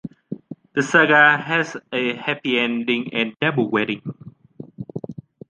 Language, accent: English, United States English